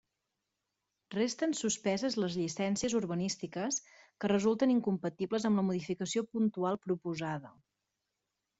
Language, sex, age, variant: Catalan, female, 30-39, Central